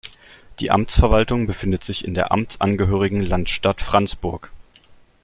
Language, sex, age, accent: German, male, 19-29, Deutschland Deutsch